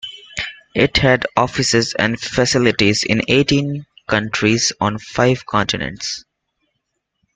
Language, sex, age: English, male, 19-29